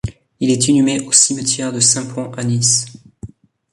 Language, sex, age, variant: French, male, 19-29, Français de métropole